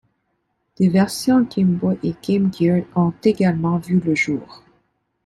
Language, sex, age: French, female, 30-39